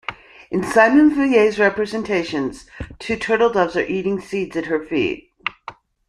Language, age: English, 50-59